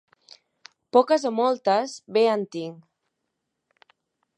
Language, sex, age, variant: Catalan, female, 19-29, Central